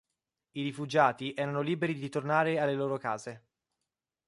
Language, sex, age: Italian, male, 19-29